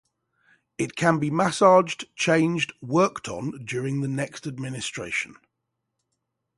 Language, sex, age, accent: English, male, 40-49, England English